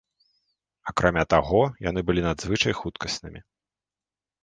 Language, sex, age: Belarusian, male, 30-39